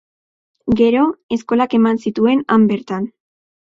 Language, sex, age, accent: Basque, female, under 19, Mendebalekoa (Araba, Bizkaia, Gipuzkoako mendebaleko herri batzuk)